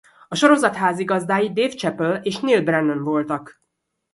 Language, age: Hungarian, 30-39